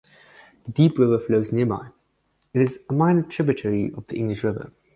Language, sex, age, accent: English, male, under 19, Southern African (South Africa, Zimbabwe, Namibia)